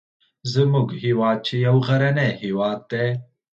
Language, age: Pashto, 19-29